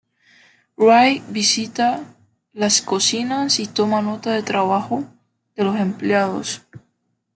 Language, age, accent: Spanish, 19-29, Caribe: Cuba, Venezuela, Puerto Rico, República Dominicana, Panamá, Colombia caribeña, México caribeño, Costa del golfo de México